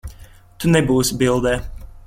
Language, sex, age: Latvian, male, 19-29